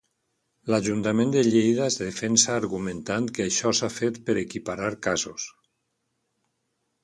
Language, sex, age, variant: Catalan, male, 60-69, Valencià central